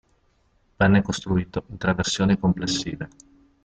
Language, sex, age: Italian, male, 40-49